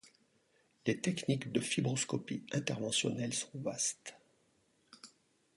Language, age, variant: French, 40-49, Français de métropole